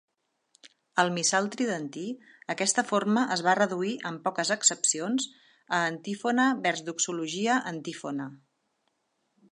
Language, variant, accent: Catalan, Central, central